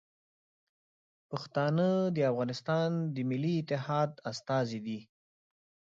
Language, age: Pashto, 30-39